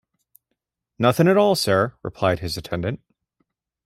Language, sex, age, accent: English, male, 40-49, United States English